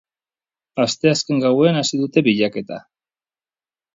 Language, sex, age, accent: Basque, male, 40-49, Mendebalekoa (Araba, Bizkaia, Gipuzkoako mendebaleko herri batzuk)